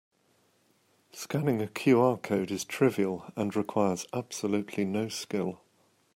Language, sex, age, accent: English, male, 50-59, England English